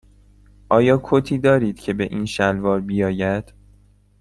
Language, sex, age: Persian, male, 19-29